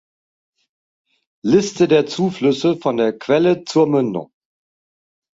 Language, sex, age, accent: German, male, 50-59, Deutschland Deutsch